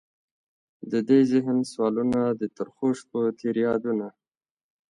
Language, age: Pashto, 30-39